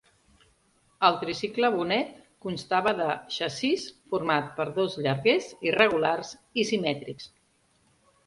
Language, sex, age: Catalan, female, 40-49